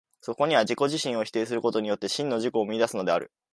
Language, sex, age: Japanese, male, 19-29